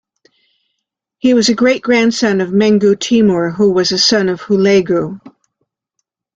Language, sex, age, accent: English, female, 70-79, United States English